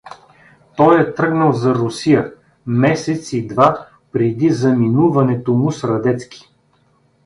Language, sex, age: Bulgarian, male, 40-49